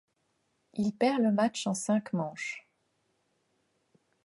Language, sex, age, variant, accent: French, female, 40-49, Français d'Europe, Français de Suisse